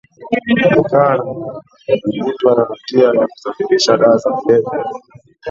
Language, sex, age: Swahili, male, 19-29